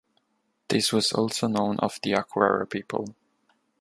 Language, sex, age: English, male, 19-29